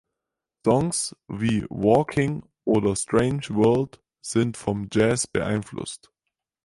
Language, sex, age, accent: German, male, under 19, Deutschland Deutsch